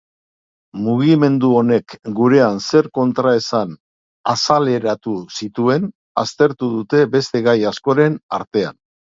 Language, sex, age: Basque, male, 60-69